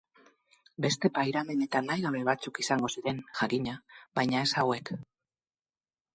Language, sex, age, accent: Basque, female, 50-59, Mendebalekoa (Araba, Bizkaia, Gipuzkoako mendebaleko herri batzuk)